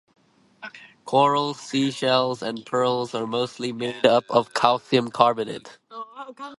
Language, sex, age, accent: English, female, under 19, United States English